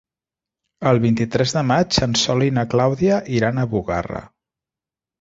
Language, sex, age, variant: Catalan, male, 40-49, Central